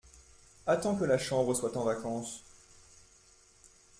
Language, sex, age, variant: French, male, 19-29, Français de métropole